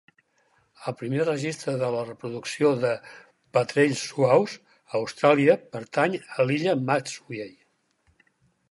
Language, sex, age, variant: Catalan, male, 60-69, Central